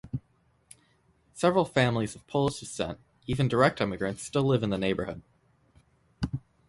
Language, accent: English, United States English